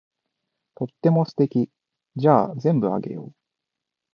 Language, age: Japanese, 19-29